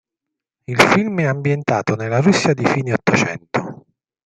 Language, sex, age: Italian, male, 40-49